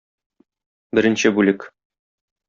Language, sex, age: Tatar, male, 30-39